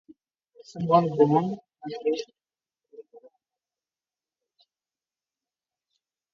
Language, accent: English, India and South Asia (India, Pakistan, Sri Lanka)